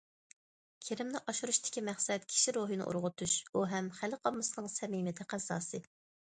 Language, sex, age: Uyghur, female, 30-39